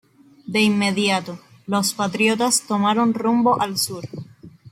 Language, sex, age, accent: Spanish, female, 19-29, Caribe: Cuba, Venezuela, Puerto Rico, República Dominicana, Panamá, Colombia caribeña, México caribeño, Costa del golfo de México